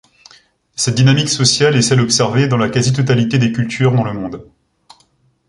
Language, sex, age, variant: French, male, 19-29, Français de métropole